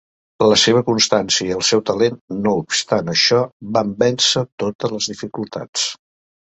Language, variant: Catalan, Central